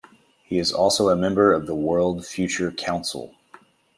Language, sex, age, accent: English, male, 40-49, United States English